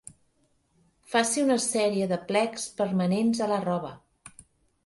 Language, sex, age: Catalan, female, 50-59